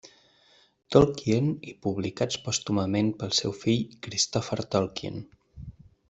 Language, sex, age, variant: Catalan, male, 19-29, Central